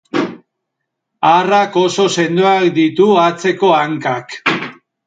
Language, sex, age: Basque, male, 40-49